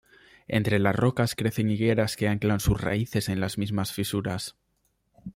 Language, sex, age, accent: Spanish, male, under 19, España: Norte peninsular (Asturias, Castilla y León, Cantabria, País Vasco, Navarra, Aragón, La Rioja, Guadalajara, Cuenca)